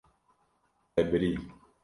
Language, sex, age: Kurdish, male, 19-29